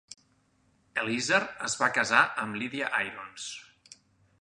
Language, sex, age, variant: Catalan, male, 40-49, Central